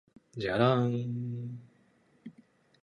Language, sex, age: Japanese, male, 19-29